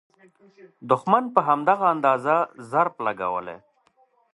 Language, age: Pashto, 30-39